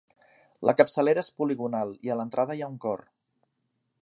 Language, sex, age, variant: Catalan, male, 50-59, Central